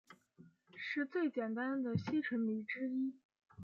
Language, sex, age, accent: Chinese, female, 19-29, 出生地：黑龙江省